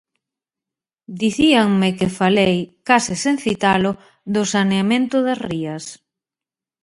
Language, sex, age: Galician, female, 40-49